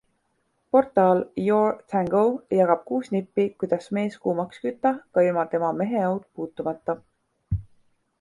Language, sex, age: Estonian, female, 19-29